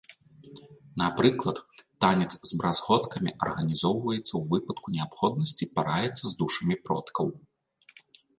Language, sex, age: Belarusian, male, 30-39